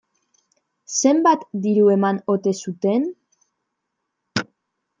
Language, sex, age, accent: Basque, female, 19-29, Mendebalekoa (Araba, Bizkaia, Gipuzkoako mendebaleko herri batzuk)